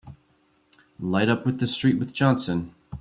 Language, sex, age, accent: English, male, 40-49, United States English